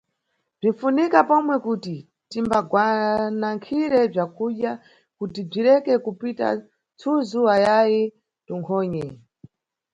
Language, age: Nyungwe, 30-39